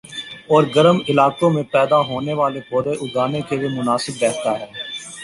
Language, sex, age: Urdu, male, 19-29